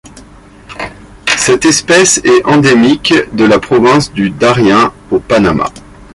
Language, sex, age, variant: French, male, 30-39, Français de métropole